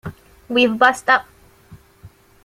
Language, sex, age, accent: English, female, under 19, United States English